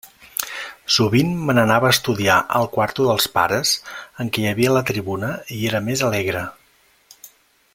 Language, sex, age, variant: Catalan, male, 40-49, Central